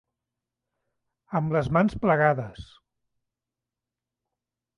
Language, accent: Catalan, Barceloní